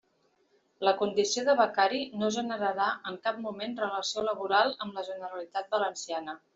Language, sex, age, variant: Catalan, female, 50-59, Central